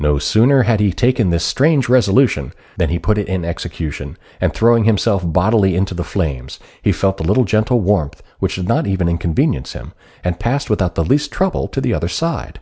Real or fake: real